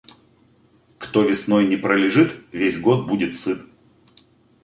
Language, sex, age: Russian, male, 40-49